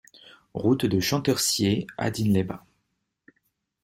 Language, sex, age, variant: French, male, 30-39, Français de métropole